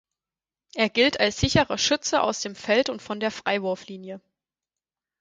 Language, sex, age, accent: German, female, 30-39, Deutschland Deutsch